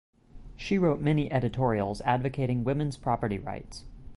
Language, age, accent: English, 19-29, United States English